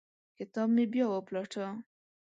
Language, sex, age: Pashto, female, 19-29